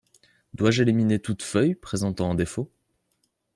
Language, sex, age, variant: French, male, 19-29, Français de métropole